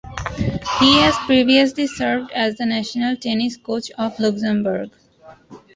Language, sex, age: English, female, under 19